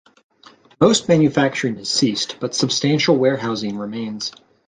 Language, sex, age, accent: English, male, 30-39, United States English